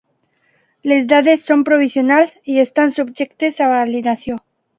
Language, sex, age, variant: Catalan, female, under 19, Alacantí